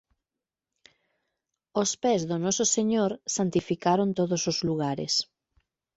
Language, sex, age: Galician, female, 30-39